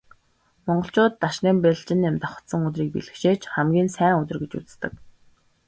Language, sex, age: Mongolian, female, 19-29